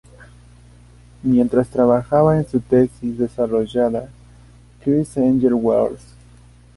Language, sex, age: Spanish, male, 19-29